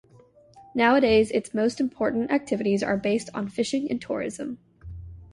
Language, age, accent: English, 19-29, United States English